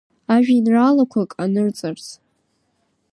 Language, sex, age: Abkhazian, female, 30-39